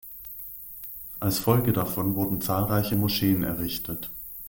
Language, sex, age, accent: German, male, 40-49, Deutschland Deutsch